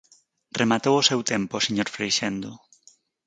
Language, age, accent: Galician, 19-29, Normativo (estándar)